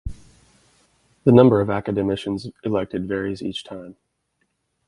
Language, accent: English, United States English